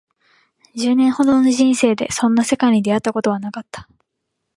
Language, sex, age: Japanese, female, 19-29